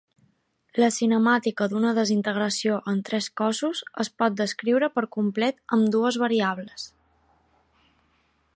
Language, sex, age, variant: Catalan, female, 19-29, Balear